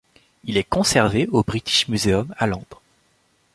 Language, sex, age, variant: French, male, 19-29, Français de métropole